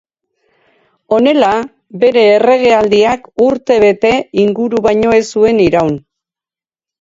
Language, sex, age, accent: Basque, female, 70-79, Erdialdekoa edo Nafarra (Gipuzkoa, Nafarroa)